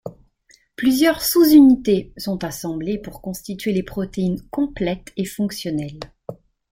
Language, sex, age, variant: French, female, 50-59, Français de métropole